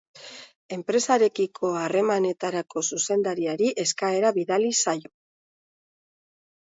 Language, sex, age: Basque, female, 50-59